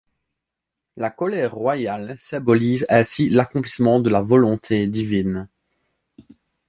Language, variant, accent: French, Français d'Europe, Français de Belgique